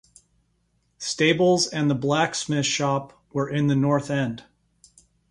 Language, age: English, 50-59